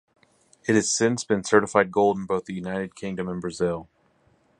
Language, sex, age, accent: English, male, 40-49, United States English